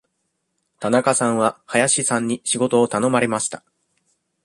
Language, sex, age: Japanese, male, 19-29